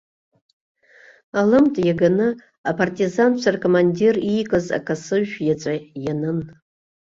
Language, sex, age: Abkhazian, female, 60-69